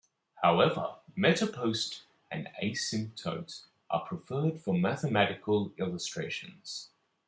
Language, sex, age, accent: English, male, 30-39, Australian English